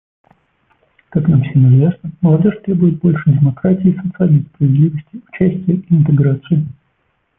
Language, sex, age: Russian, male, 30-39